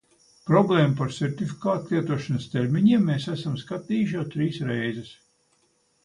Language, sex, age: Latvian, male, 70-79